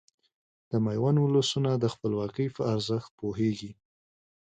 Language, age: Pashto, 19-29